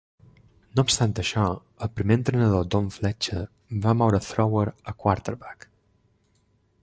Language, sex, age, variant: Catalan, male, 30-39, Balear